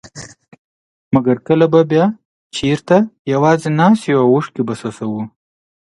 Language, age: Pashto, 19-29